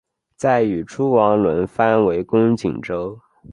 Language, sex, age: Chinese, male, under 19